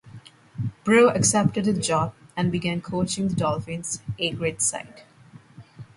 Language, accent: English, United States English